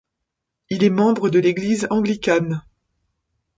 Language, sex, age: French, female, 50-59